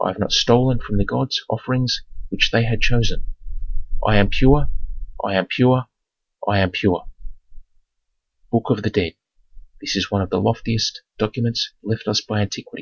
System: none